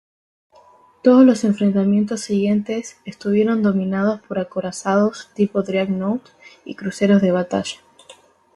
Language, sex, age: Spanish, female, 19-29